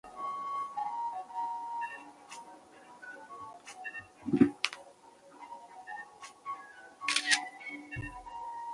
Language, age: Chinese, 19-29